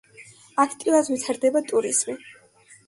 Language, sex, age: Georgian, female, under 19